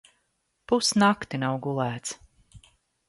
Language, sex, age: Latvian, female, 40-49